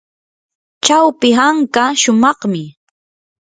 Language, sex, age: Yanahuanca Pasco Quechua, female, 19-29